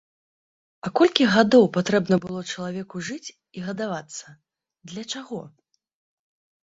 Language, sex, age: Belarusian, female, 19-29